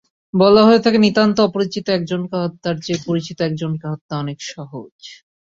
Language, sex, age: Bengali, male, 19-29